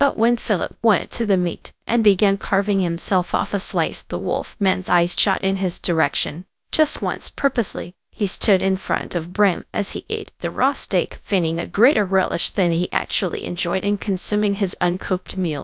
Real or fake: fake